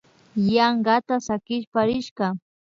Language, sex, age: Imbabura Highland Quichua, female, 19-29